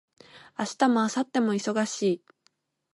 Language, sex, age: Japanese, female, 19-29